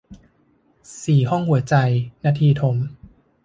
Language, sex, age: Thai, male, 19-29